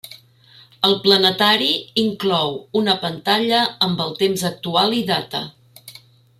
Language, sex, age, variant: Catalan, female, 50-59, Central